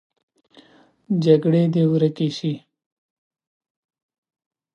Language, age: Pashto, 19-29